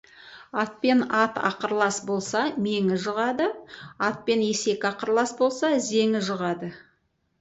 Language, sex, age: Kazakh, female, 40-49